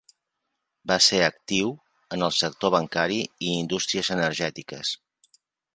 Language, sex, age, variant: Catalan, male, 50-59, Central